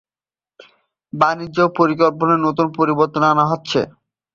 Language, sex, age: Bengali, male, 19-29